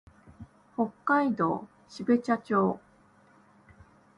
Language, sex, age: Japanese, female, 40-49